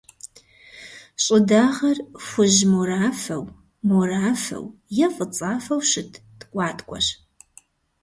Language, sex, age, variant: Kabardian, female, 40-49, Адыгэбзэ (Къэбэрдей, Кирил, Урысей)